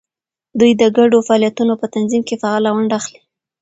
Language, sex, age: Pashto, female, 19-29